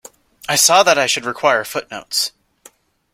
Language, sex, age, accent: English, male, 19-29, United States English